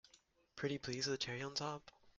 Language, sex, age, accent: English, male, under 19, United States English